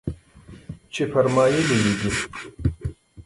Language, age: Pashto, 30-39